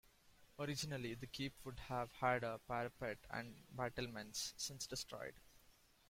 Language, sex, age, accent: English, male, 19-29, India and South Asia (India, Pakistan, Sri Lanka)